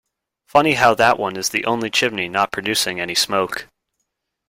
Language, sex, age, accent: English, male, 19-29, United States English